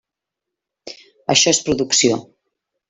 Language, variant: Catalan, Central